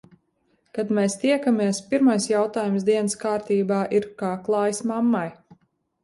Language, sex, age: Latvian, female, 19-29